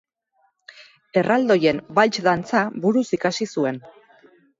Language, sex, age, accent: Basque, female, 30-39, Erdialdekoa edo Nafarra (Gipuzkoa, Nafarroa)